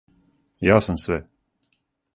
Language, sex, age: Serbian, male, 30-39